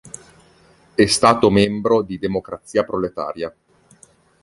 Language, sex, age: Italian, male, 30-39